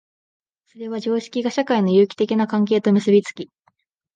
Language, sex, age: Japanese, female, under 19